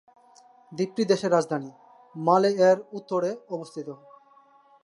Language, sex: Bengali, male